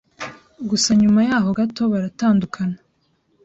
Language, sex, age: Kinyarwanda, female, 19-29